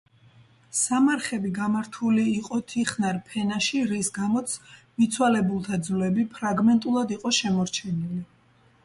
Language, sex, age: Georgian, female, 30-39